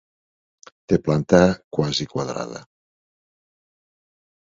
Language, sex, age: Catalan, male, 50-59